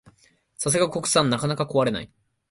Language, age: Japanese, 19-29